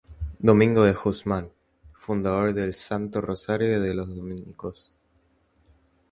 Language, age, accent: Spanish, under 19, Rioplatense: Argentina, Uruguay, este de Bolivia, Paraguay